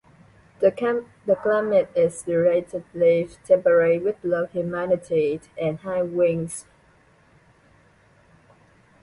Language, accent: English, Malaysian English